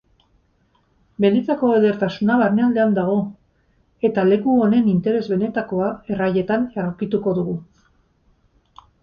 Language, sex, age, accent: Basque, female, 50-59, Erdialdekoa edo Nafarra (Gipuzkoa, Nafarroa)